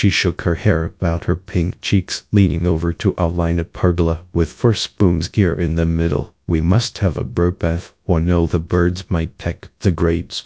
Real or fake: fake